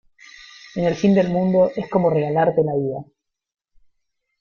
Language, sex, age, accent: Spanish, male, 40-49, Rioplatense: Argentina, Uruguay, este de Bolivia, Paraguay